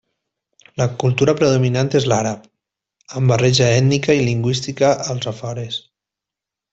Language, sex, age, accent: Catalan, male, 30-39, valencià